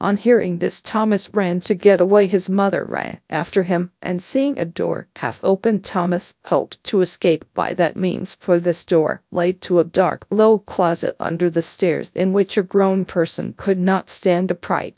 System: TTS, GradTTS